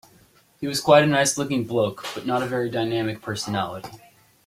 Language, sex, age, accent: English, male, under 19, United States English